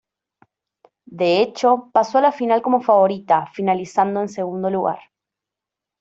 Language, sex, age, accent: Spanish, female, 19-29, Rioplatense: Argentina, Uruguay, este de Bolivia, Paraguay